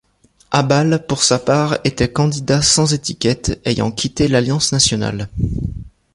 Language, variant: French, Français de métropole